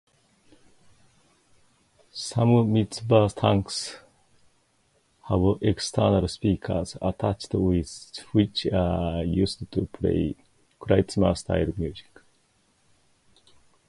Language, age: English, 50-59